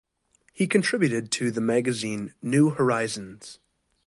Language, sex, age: English, male, 19-29